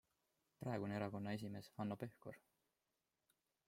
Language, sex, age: Estonian, male, 19-29